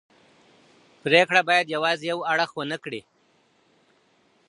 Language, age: Pashto, 30-39